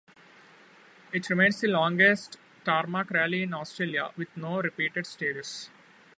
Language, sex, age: English, male, 19-29